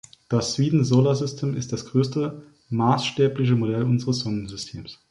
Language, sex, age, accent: German, male, 30-39, Deutschland Deutsch